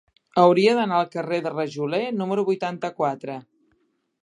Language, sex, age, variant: Catalan, female, 50-59, Central